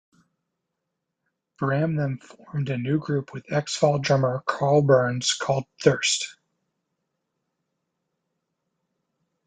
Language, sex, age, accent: English, male, 19-29, United States English